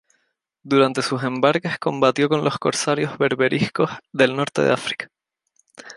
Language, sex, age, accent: Spanish, male, 19-29, España: Islas Canarias